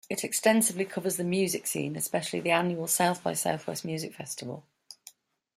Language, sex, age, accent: English, female, 50-59, England English